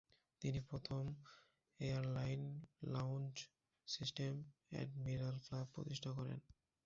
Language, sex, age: Bengali, male, 19-29